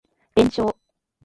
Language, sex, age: Japanese, female, 40-49